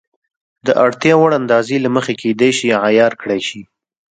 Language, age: Pashto, 19-29